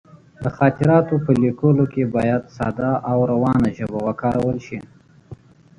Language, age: Pashto, 19-29